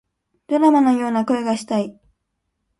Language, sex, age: Japanese, female, 19-29